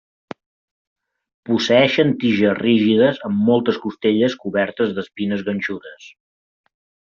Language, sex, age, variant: Catalan, male, 30-39, Central